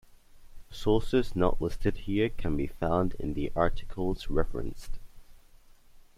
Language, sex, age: English, male, under 19